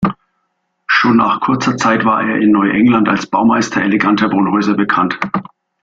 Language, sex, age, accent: German, male, 40-49, Deutschland Deutsch